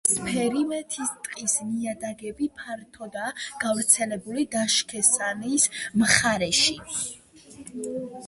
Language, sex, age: Georgian, female, 60-69